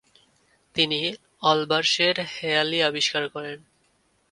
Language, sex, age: Bengali, male, 19-29